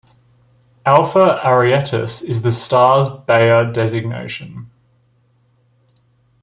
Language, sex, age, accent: English, male, 19-29, Australian English